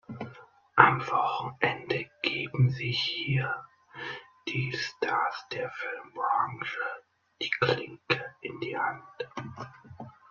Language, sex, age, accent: German, male, 19-29, Deutschland Deutsch